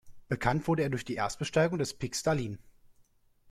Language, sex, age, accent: German, male, 19-29, Deutschland Deutsch